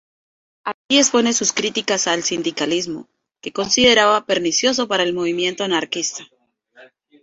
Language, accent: Spanish, España: Norte peninsular (Asturias, Castilla y León, Cantabria, País Vasco, Navarra, Aragón, La Rioja, Guadalajara, Cuenca)